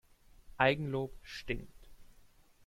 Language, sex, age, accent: German, male, 30-39, Deutschland Deutsch